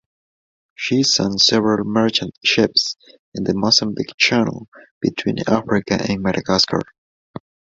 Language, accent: English, United States English